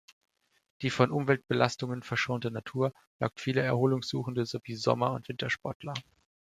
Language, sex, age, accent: German, male, 19-29, Deutschland Deutsch